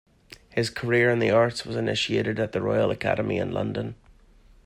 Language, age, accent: English, 30-39, Irish English